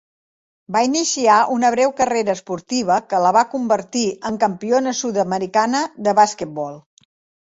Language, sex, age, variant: Catalan, female, 60-69, Central